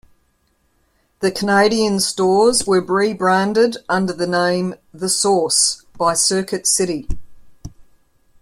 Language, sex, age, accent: English, female, 50-59, Australian English